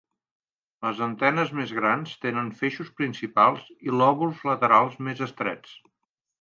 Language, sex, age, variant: Catalan, male, 50-59, Central